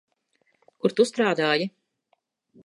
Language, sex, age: Latvian, female, 30-39